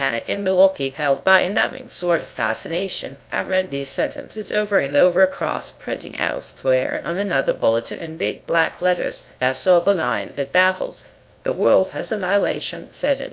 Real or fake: fake